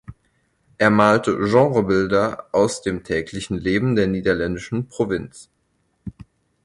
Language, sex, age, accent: German, male, 19-29, Deutschland Deutsch